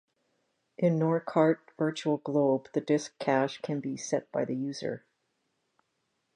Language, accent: English, Canadian English